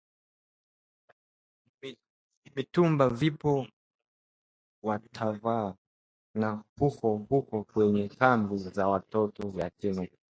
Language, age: Swahili, 19-29